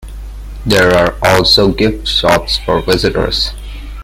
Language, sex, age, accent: English, male, under 19, India and South Asia (India, Pakistan, Sri Lanka)